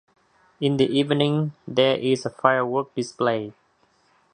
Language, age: English, 30-39